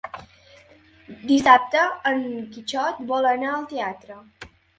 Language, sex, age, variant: Catalan, female, under 19, Central